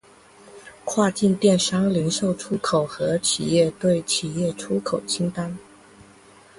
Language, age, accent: Chinese, under 19, 出生地：福建省